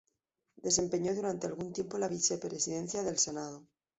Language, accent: Spanish, España: Centro-Sur peninsular (Madrid, Toledo, Castilla-La Mancha)